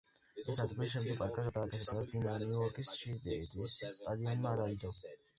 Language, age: Georgian, under 19